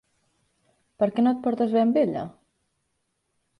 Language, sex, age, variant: Catalan, female, 19-29, Central